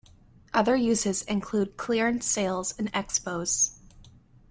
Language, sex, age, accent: English, female, 19-29, United States English